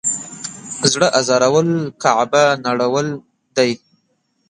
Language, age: Pashto, under 19